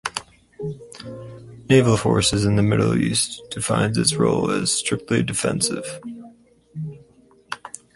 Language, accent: English, United States English